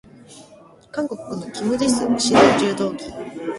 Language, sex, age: Japanese, female, 19-29